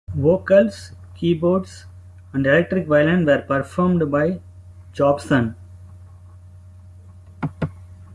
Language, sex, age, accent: English, male, 30-39, India and South Asia (India, Pakistan, Sri Lanka)